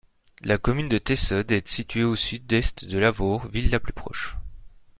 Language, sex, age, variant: French, male, 30-39, Français de métropole